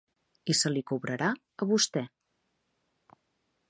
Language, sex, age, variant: Catalan, female, 40-49, Central